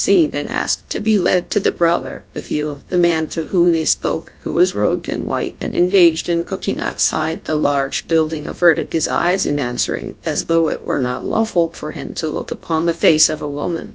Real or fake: fake